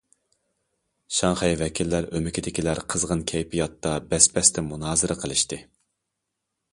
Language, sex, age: Uyghur, male, 30-39